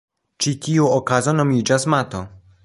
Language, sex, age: Esperanto, male, 19-29